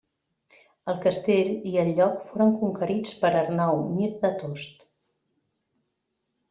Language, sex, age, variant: Catalan, female, 40-49, Central